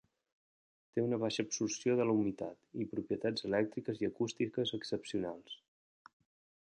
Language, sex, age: Catalan, male, 30-39